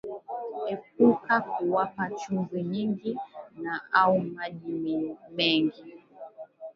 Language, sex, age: Swahili, female, 19-29